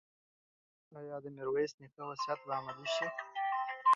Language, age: Pashto, 19-29